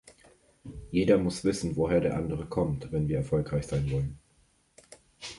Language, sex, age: German, male, 30-39